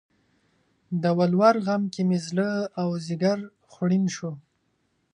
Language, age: Pashto, 19-29